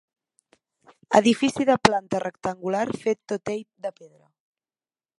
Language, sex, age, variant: Catalan, female, 19-29, Central